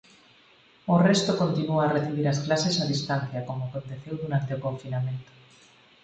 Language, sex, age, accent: Galician, female, 40-49, Normativo (estándar)